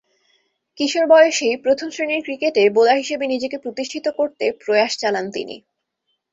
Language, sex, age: Bengali, female, 19-29